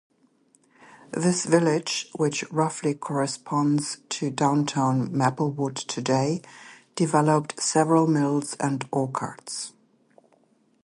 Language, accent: English, England English